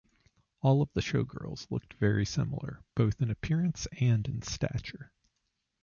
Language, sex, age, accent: English, male, 40-49, United States English